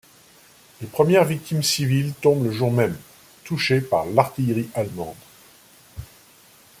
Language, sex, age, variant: French, male, 50-59, Français de métropole